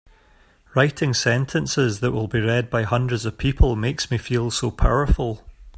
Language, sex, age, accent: English, male, 40-49, Scottish English